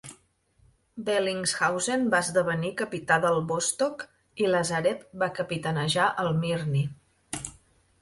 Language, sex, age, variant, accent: Catalan, female, 30-39, Central, nord-oriental; Empordanès